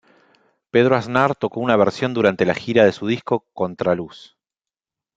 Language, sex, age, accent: Spanish, male, 40-49, Rioplatense: Argentina, Uruguay, este de Bolivia, Paraguay